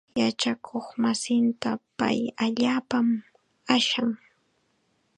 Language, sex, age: Chiquián Ancash Quechua, female, 19-29